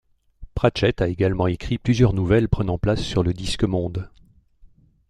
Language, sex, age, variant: French, male, 60-69, Français de métropole